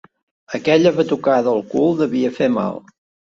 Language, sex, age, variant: Catalan, male, 60-69, Central